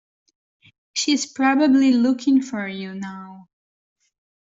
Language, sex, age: English, female, 19-29